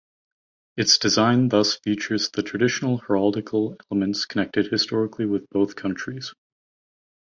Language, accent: English, United States English